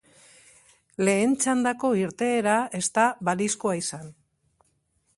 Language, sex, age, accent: Basque, female, 60-69, Mendebalekoa (Araba, Bizkaia, Gipuzkoako mendebaleko herri batzuk)